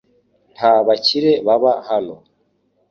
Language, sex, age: Kinyarwanda, male, 19-29